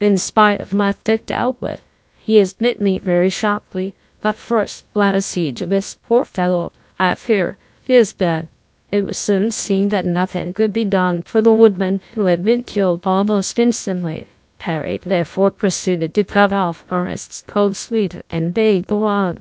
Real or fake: fake